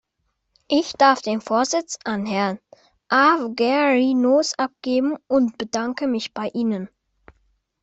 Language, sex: German, male